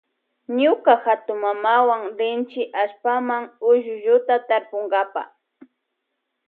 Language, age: Loja Highland Quichua, 40-49